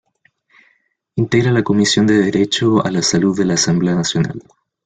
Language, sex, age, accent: Spanish, male, 19-29, Chileno: Chile, Cuyo